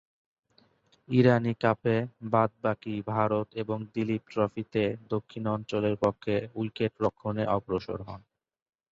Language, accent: Bengali, Native; শুদ্ধ